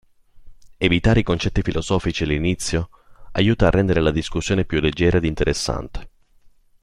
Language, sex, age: Italian, male, 19-29